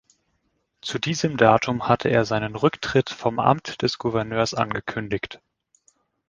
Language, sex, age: German, male, 19-29